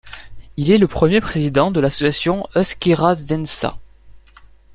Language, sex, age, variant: French, male, 19-29, Français de métropole